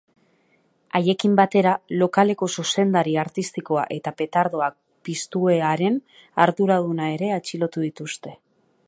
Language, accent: Basque, Mendebalekoa (Araba, Bizkaia, Gipuzkoako mendebaleko herri batzuk)